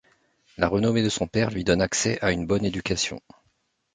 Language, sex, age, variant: French, male, 40-49, Français de métropole